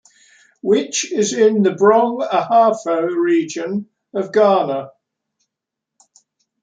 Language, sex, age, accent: English, male, 70-79, England English